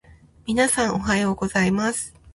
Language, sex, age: Japanese, female, 30-39